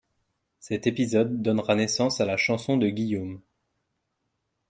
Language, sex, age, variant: French, male, 19-29, Français de métropole